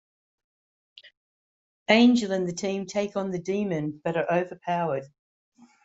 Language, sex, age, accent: English, female, 50-59, Australian English